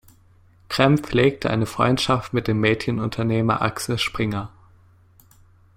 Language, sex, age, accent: German, male, under 19, Deutschland Deutsch